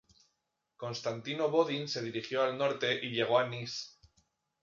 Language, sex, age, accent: Spanish, male, 30-39, España: Norte peninsular (Asturias, Castilla y León, Cantabria, País Vasco, Navarra, Aragón, La Rioja, Guadalajara, Cuenca)